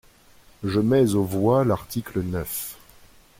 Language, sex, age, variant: French, male, 40-49, Français de métropole